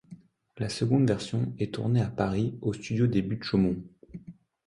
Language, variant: French, Français de métropole